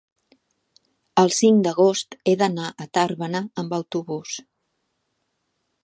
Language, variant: Catalan, Central